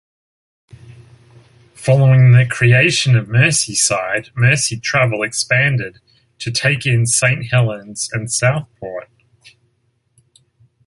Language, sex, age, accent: English, male, 30-39, Australian English